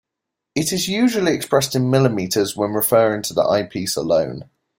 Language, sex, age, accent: English, male, 19-29, England English